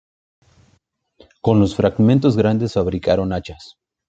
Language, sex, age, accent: Spanish, male, 19-29, México